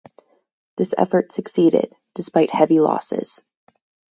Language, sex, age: English, female, 19-29